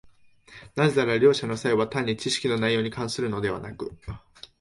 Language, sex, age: Japanese, male, 19-29